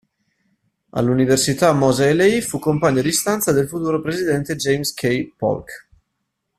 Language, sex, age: Italian, male, 19-29